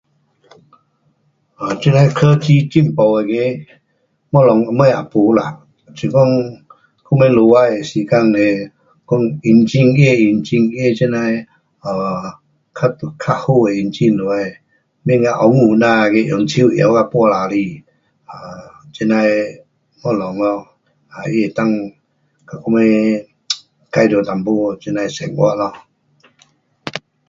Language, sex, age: Pu-Xian Chinese, male, 60-69